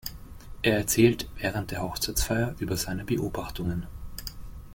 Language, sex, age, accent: German, male, 19-29, Österreichisches Deutsch